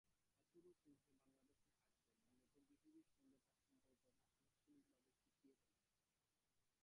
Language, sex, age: Bengali, male, under 19